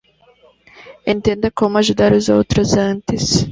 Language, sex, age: Portuguese, female, 19-29